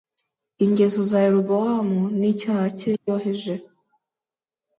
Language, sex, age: Kinyarwanda, female, 19-29